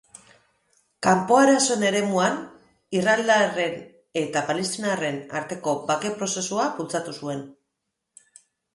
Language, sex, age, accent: Basque, female, 40-49, Mendebalekoa (Araba, Bizkaia, Gipuzkoako mendebaleko herri batzuk)